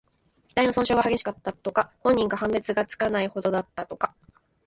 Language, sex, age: Japanese, female, under 19